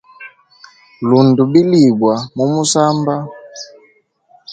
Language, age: Hemba, 19-29